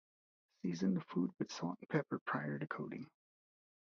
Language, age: English, 40-49